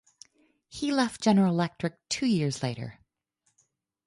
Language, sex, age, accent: English, female, 40-49, United States English